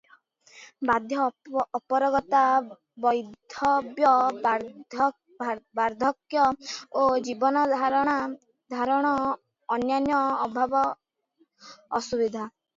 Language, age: Odia, 50-59